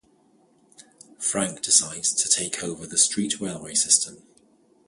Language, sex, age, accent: English, male, 30-39, England English